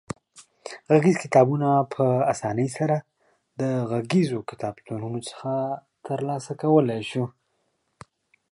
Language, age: Pashto, 19-29